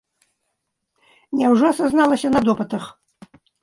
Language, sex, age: Belarusian, female, 70-79